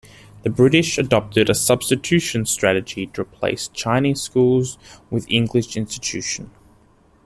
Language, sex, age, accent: English, male, 19-29, Australian English